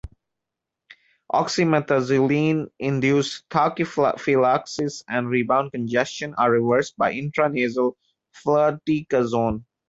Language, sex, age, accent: English, male, 19-29, India and South Asia (India, Pakistan, Sri Lanka)